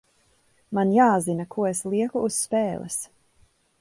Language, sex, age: Latvian, female, 30-39